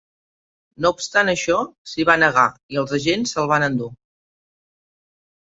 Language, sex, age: Catalan, female, 40-49